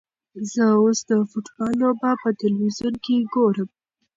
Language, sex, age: Pashto, female, 19-29